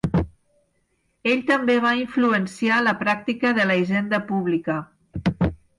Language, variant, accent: Catalan, Nord-Occidental, nord-occidental